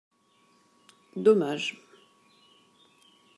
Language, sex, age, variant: French, female, 40-49, Français de métropole